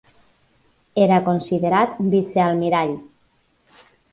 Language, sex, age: Catalan, female, 30-39